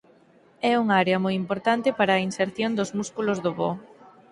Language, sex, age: Galician, female, 19-29